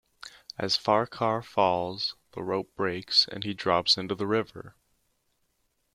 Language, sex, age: English, male, under 19